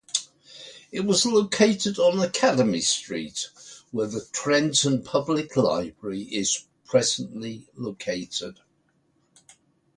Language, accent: English, England English